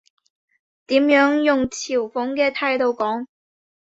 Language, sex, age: Cantonese, female, 19-29